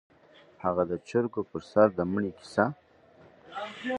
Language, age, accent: Pashto, 19-29, کندهارۍ لهجه